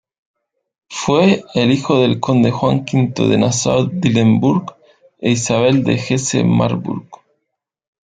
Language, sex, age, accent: Spanish, male, 40-49, España: Sur peninsular (Andalucia, Extremadura, Murcia)